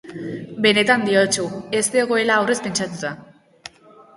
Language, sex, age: Basque, female, under 19